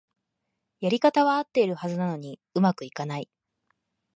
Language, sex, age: Japanese, female, 19-29